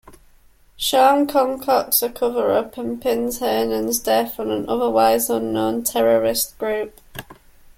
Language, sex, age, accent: English, female, 19-29, England English